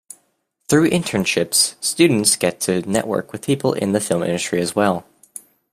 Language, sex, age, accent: English, male, under 19, United States English